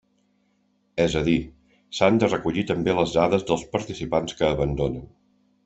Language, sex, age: Catalan, male, 50-59